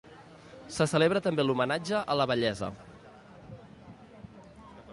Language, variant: Catalan, Central